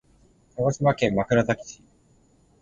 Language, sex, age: Japanese, male, 19-29